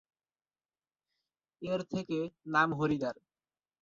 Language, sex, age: Bengali, male, under 19